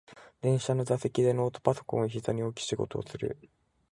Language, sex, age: Japanese, male, 19-29